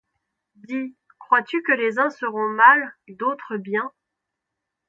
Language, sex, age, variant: French, female, 19-29, Français de métropole